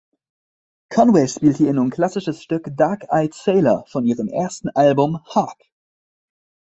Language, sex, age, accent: German, male, 19-29, Deutschland Deutsch